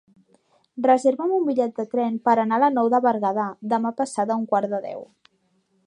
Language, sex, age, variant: Catalan, female, 19-29, Central